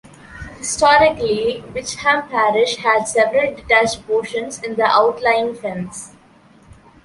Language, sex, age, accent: English, female, under 19, India and South Asia (India, Pakistan, Sri Lanka)